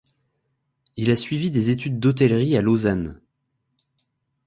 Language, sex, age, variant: French, male, 19-29, Français de métropole